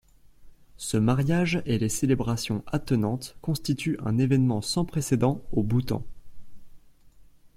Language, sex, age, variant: French, male, under 19, Français de métropole